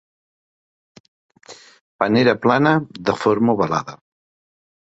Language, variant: Catalan, Central